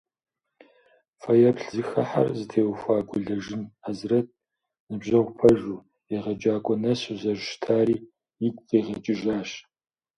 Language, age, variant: Kabardian, 50-59, Адыгэбзэ (Къэбэрдей, Кирил, псоми зэдай)